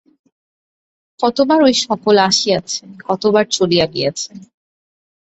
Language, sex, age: Bengali, female, 19-29